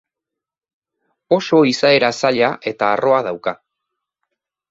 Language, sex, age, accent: Basque, male, 40-49, Mendebalekoa (Araba, Bizkaia, Gipuzkoako mendebaleko herri batzuk)